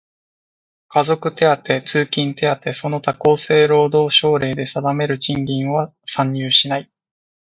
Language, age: Japanese, 19-29